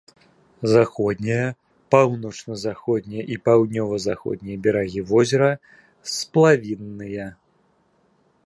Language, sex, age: Belarusian, male, 40-49